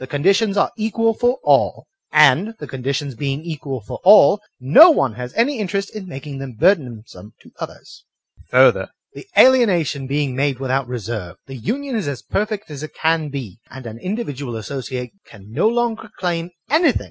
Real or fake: real